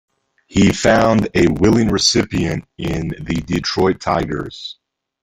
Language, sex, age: English, male, 40-49